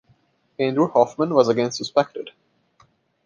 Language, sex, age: English, male, 30-39